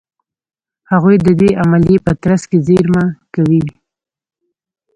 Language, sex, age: Pashto, female, 19-29